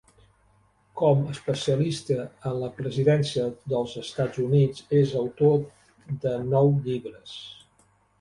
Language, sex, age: Catalan, male, 60-69